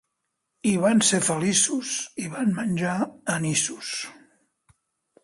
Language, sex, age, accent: Catalan, male, 60-69, Barceloní